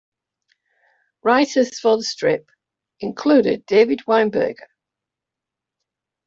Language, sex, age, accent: English, female, 60-69, England English